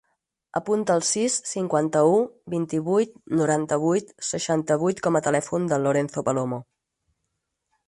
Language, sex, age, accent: Catalan, female, 40-49, estàndard